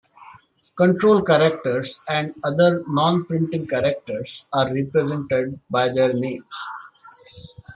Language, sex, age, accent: English, male, 30-39, India and South Asia (India, Pakistan, Sri Lanka)